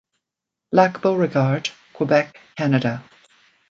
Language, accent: English, Canadian English